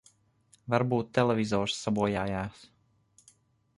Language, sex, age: Latvian, male, 30-39